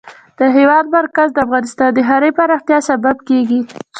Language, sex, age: Pashto, female, under 19